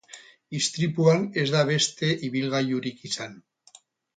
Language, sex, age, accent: Basque, male, 60-69, Erdialdekoa edo Nafarra (Gipuzkoa, Nafarroa)